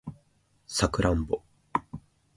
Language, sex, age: Japanese, male, 19-29